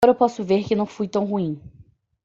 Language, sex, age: Portuguese, female, under 19